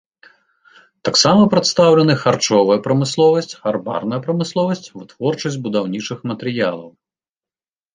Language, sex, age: Belarusian, male, 40-49